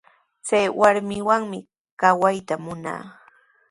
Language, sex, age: Sihuas Ancash Quechua, female, 19-29